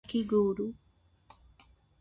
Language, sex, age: Telugu, female, 30-39